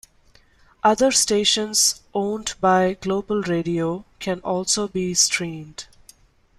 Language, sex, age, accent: English, female, 19-29, India and South Asia (India, Pakistan, Sri Lanka)